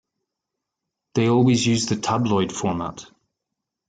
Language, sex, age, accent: English, male, 40-49, Irish English